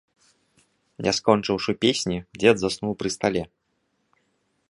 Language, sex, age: Belarusian, male, 30-39